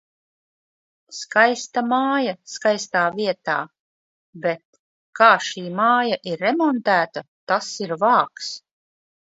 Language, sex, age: Latvian, female, 40-49